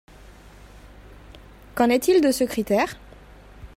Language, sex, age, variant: French, female, 19-29, Français de métropole